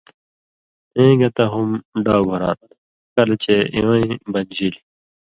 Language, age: Indus Kohistani, 30-39